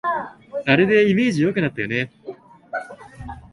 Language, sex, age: Japanese, male, 19-29